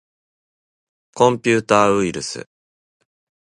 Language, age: Japanese, 19-29